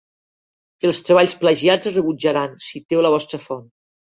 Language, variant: Catalan, Nord-Occidental